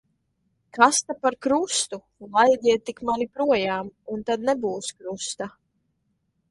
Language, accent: Latvian, Rigas